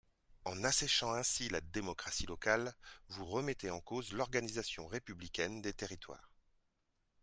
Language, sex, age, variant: French, male, 40-49, Français de métropole